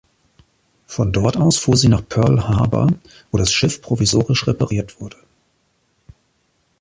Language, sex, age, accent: German, male, 40-49, Deutschland Deutsch